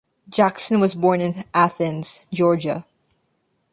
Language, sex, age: English, female, 19-29